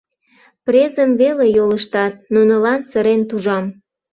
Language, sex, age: Mari, female, 19-29